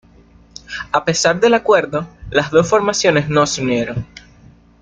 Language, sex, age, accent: Spanish, male, 19-29, Caribe: Cuba, Venezuela, Puerto Rico, República Dominicana, Panamá, Colombia caribeña, México caribeño, Costa del golfo de México